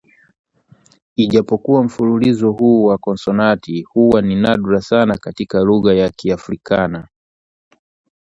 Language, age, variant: Swahili, 19-29, Kiswahili cha Bara ya Tanzania